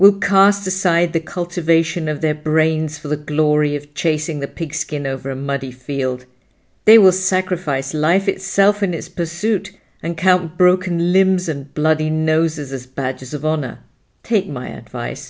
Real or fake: real